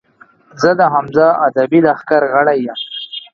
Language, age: Pashto, 19-29